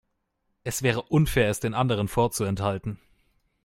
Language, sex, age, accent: German, male, 19-29, Deutschland Deutsch